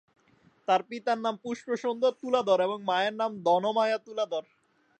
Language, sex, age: Bengali, male, 19-29